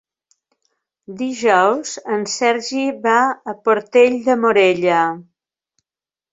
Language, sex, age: Catalan, female, 60-69